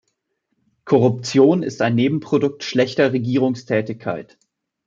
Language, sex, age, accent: German, male, 19-29, Deutschland Deutsch